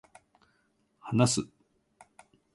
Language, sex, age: Japanese, male, 60-69